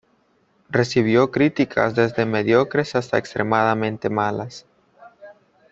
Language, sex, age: Spanish, male, 19-29